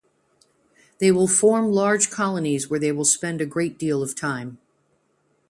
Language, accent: English, United States English